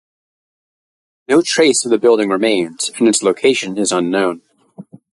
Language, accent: English, United States English